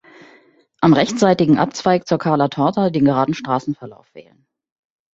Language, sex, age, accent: German, female, 50-59, Deutschland Deutsch